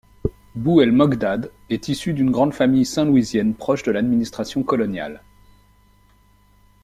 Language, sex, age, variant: French, male, 40-49, Français de métropole